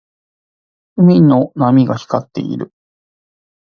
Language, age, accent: Japanese, 50-59, 標準語